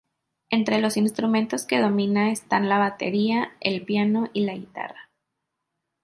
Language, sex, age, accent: Spanish, female, 19-29, México